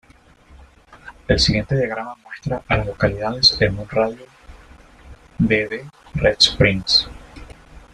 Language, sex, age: Spanish, male, 30-39